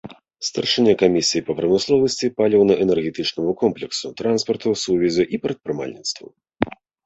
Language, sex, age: Belarusian, male, 30-39